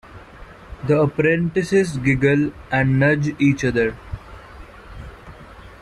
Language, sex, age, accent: English, male, 19-29, India and South Asia (India, Pakistan, Sri Lanka)